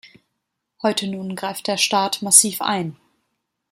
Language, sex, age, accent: German, female, 30-39, Deutschland Deutsch